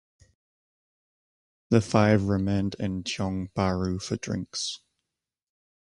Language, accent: English, England English